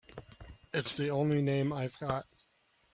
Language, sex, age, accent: English, male, 30-39, United States English